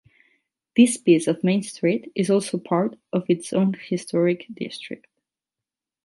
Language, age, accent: English, 19-29, United States English; England English; Irish English